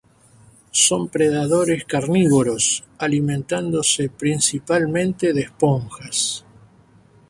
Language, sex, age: Spanish, male, 70-79